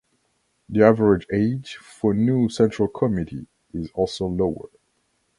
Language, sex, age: English, male, 19-29